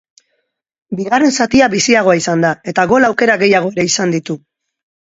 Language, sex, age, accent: Basque, female, 40-49, Mendebalekoa (Araba, Bizkaia, Gipuzkoako mendebaleko herri batzuk)